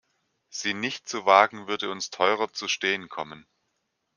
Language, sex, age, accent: German, male, 40-49, Deutschland Deutsch